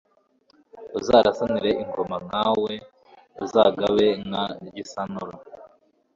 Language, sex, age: Kinyarwanda, male, 19-29